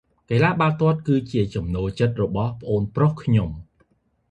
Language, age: Khmer, 30-39